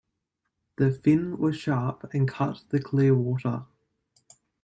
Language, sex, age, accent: English, male, under 19, Australian English